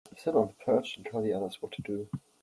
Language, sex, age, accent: English, male, 19-29, United States English